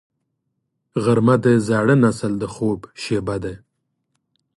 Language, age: Pashto, 30-39